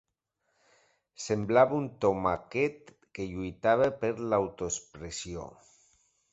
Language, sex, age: Catalan, male, 40-49